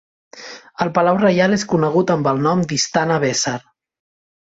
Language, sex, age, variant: Catalan, male, 19-29, Central